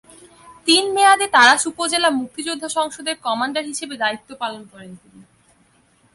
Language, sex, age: Bengali, female, under 19